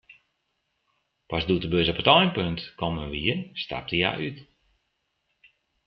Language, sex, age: Western Frisian, male, 50-59